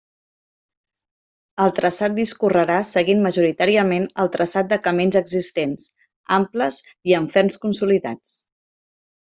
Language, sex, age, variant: Catalan, female, 30-39, Central